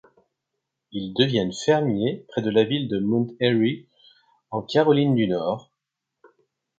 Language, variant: French, Français de métropole